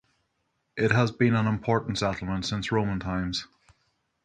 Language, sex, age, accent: English, male, 30-39, Northern Irish